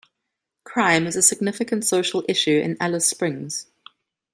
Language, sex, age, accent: English, female, 30-39, Southern African (South Africa, Zimbabwe, Namibia)